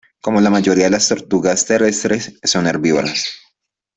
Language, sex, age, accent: Spanish, male, 19-29, Andino-Pacífico: Colombia, Perú, Ecuador, oeste de Bolivia y Venezuela andina